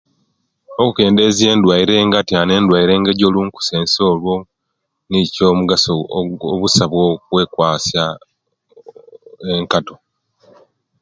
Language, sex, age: Kenyi, male, 50-59